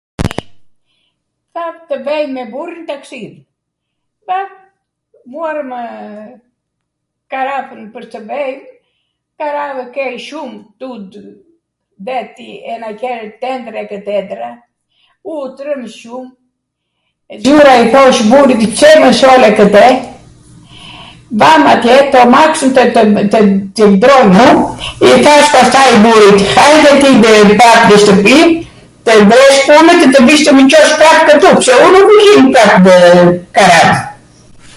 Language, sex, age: Arvanitika Albanian, female, 70-79